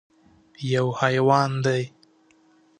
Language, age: Pashto, 19-29